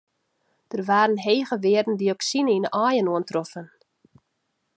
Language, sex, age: Western Frisian, female, 30-39